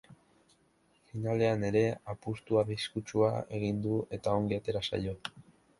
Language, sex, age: Basque, male, under 19